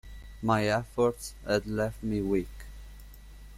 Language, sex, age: English, male, 19-29